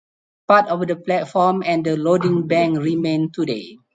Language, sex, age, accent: English, male, 40-49, Malaysian English